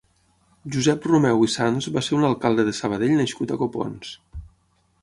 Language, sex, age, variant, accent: Catalan, male, 40-49, Tortosí, nord-occidental; Tortosí